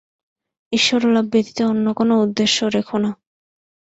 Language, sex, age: Bengali, female, 19-29